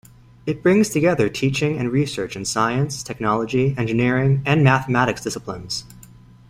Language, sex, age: English, male, 19-29